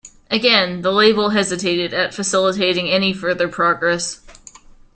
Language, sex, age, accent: English, female, 19-29, United States English